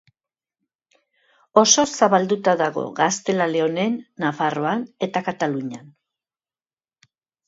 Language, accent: Basque, Mendebalekoa (Araba, Bizkaia, Gipuzkoako mendebaleko herri batzuk)